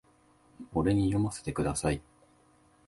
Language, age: Japanese, 19-29